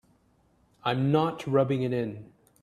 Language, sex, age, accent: English, male, 30-39, Canadian English